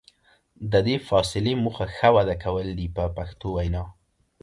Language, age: Pashto, 19-29